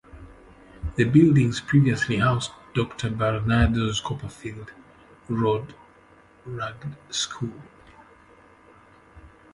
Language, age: English, 50-59